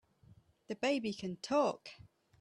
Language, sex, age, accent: English, female, 30-39, England English